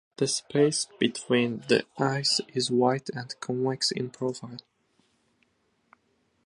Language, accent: English, United States English